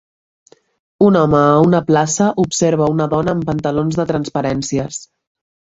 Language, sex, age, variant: Catalan, female, 19-29, Central